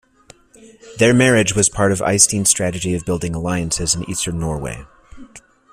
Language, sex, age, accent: English, male, 30-39, United States English